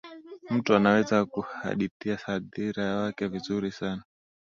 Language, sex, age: Swahili, male, 19-29